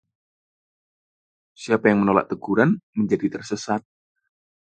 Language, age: Indonesian, 30-39